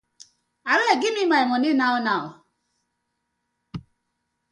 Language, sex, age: Nigerian Pidgin, female, 40-49